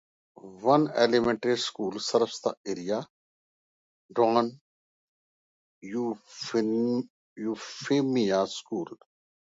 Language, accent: English, India and South Asia (India, Pakistan, Sri Lanka)